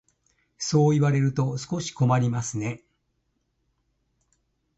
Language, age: Japanese, 70-79